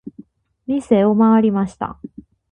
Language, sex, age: Japanese, female, 19-29